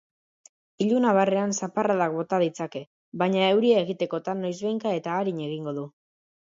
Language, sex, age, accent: Basque, male, under 19, Mendebalekoa (Araba, Bizkaia, Gipuzkoako mendebaleko herri batzuk)